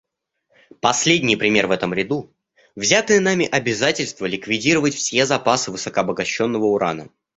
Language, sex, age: Russian, male, under 19